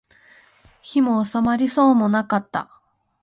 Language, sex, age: Japanese, female, under 19